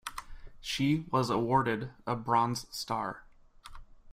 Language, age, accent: English, 19-29, United States English